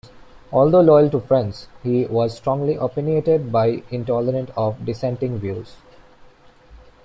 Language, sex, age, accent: English, male, 19-29, India and South Asia (India, Pakistan, Sri Lanka)